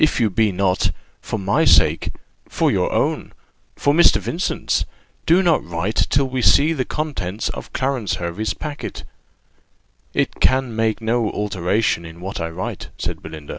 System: none